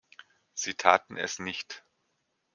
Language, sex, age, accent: German, male, 40-49, Deutschland Deutsch